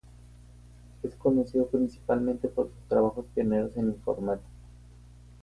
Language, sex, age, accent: Spanish, male, 19-29, México